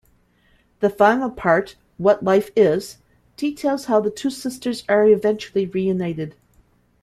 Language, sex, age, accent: English, female, 50-59, United States English